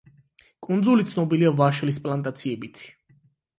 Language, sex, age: Georgian, male, 30-39